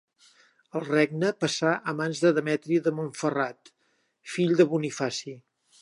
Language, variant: Catalan, Septentrional